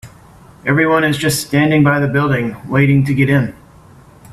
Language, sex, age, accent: English, male, 30-39, United States English